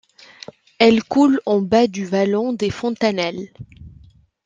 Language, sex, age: French, female, 19-29